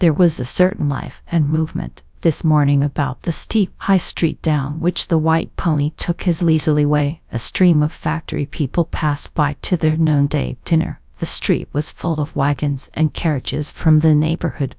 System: TTS, GradTTS